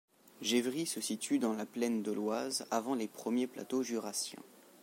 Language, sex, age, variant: French, male, under 19, Français de métropole